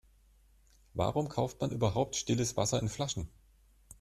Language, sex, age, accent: German, male, 40-49, Deutschland Deutsch